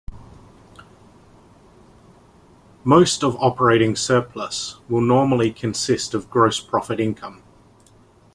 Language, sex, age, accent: English, male, 30-39, Australian English